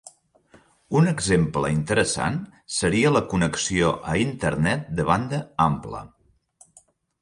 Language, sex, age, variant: Catalan, male, 40-49, Septentrional